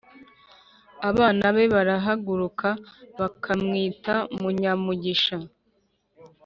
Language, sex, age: Kinyarwanda, female, 19-29